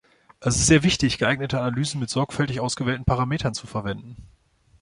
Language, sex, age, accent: German, male, 30-39, Deutschland Deutsch